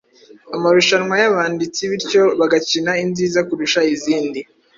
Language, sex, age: Kinyarwanda, male, 19-29